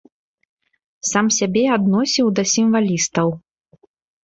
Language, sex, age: Belarusian, female, 19-29